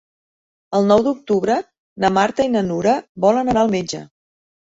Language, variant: Catalan, Central